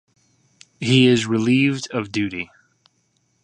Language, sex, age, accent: English, male, 30-39, United States English